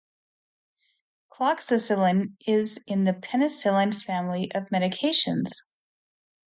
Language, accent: English, United States English